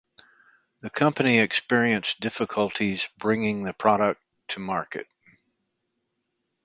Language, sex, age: English, male, 60-69